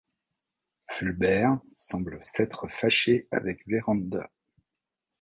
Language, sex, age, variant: French, male, 50-59, Français de métropole